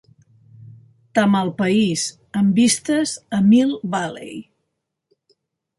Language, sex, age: Catalan, female, 70-79